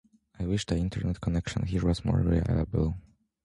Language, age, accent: English, under 19, United States English